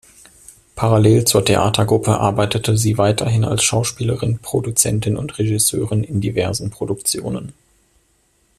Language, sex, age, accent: German, male, 19-29, Deutschland Deutsch